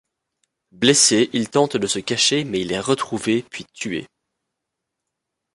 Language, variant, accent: French, Français d'Europe, Français de Belgique